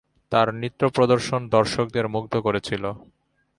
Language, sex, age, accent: Bengali, male, 19-29, Bengali